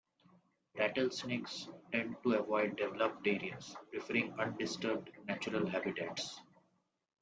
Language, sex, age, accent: English, male, 19-29, India and South Asia (India, Pakistan, Sri Lanka)